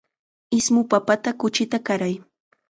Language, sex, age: Chiquián Ancash Quechua, female, 19-29